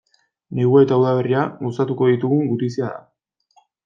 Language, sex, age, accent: Basque, male, 19-29, Erdialdekoa edo Nafarra (Gipuzkoa, Nafarroa)